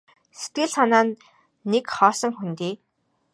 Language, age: Mongolian, 19-29